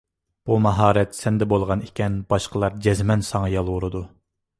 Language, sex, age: Uyghur, male, 19-29